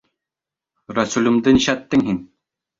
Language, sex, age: Bashkir, male, under 19